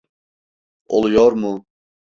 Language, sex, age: Turkish, male, 19-29